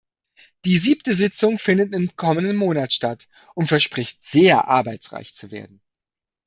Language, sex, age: German, male, 30-39